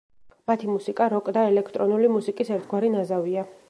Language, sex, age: Georgian, female, 19-29